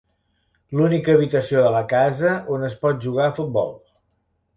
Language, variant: Catalan, Central